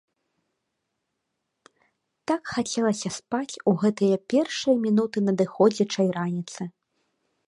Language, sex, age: Belarusian, female, 19-29